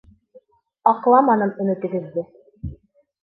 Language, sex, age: Bashkir, female, 19-29